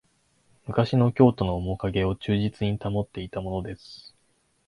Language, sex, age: Japanese, male, 19-29